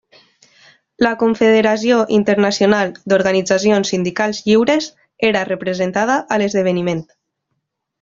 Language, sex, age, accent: Catalan, female, 19-29, valencià